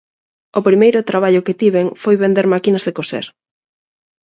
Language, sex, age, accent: Galician, female, 30-39, Normativo (estándar)